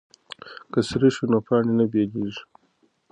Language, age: Pashto, 30-39